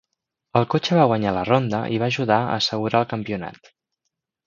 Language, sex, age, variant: Catalan, male, 19-29, Central